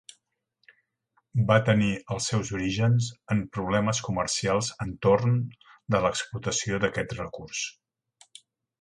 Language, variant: Catalan, Septentrional